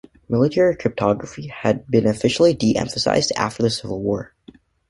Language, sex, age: English, male, under 19